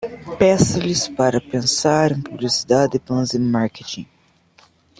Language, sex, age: Portuguese, male, under 19